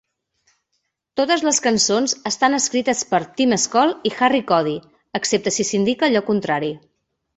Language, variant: Catalan, Central